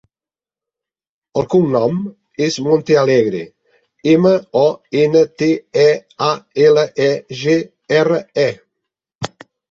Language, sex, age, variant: Catalan, male, 60-69, Central